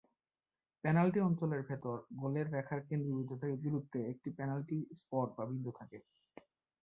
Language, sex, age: Bengali, male, 19-29